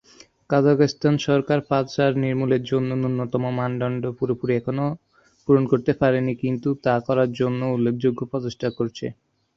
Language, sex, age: Bengali, male, 19-29